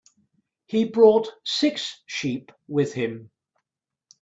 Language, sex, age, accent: English, male, 70-79, England English